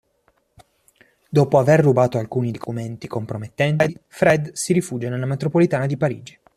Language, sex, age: Italian, male, 19-29